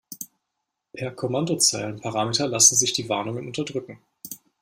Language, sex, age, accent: German, male, 19-29, Deutschland Deutsch